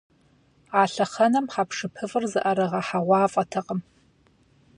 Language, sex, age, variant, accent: Kabardian, female, 30-39, Адыгэбзэ (Къэбэрдей, Кирил, псоми зэдай), Джылэхъстэней (Gilahsteney)